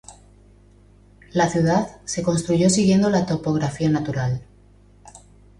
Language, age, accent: Spanish, 40-49, España: Centro-Sur peninsular (Madrid, Toledo, Castilla-La Mancha)